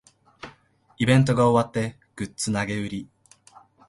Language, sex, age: Japanese, male, 19-29